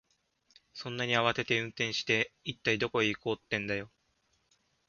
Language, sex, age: Japanese, male, 19-29